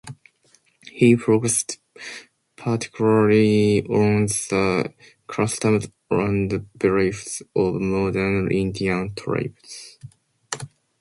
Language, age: English, 19-29